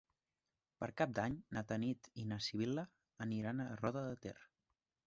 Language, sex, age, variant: Catalan, male, 19-29, Nord-Occidental